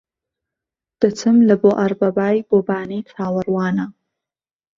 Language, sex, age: Central Kurdish, female, 19-29